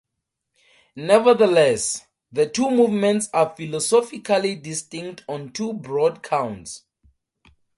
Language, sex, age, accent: English, male, 19-29, Southern African (South Africa, Zimbabwe, Namibia)